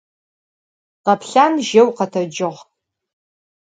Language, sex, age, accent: Adyghe, female, 40-49, Кıэмгуй (Çemguy)